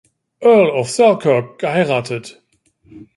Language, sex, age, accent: German, male, 40-49, Deutschland Deutsch